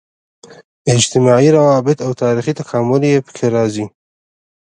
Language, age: Pashto, 19-29